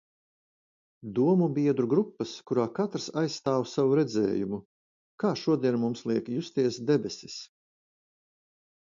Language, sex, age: Latvian, male, 60-69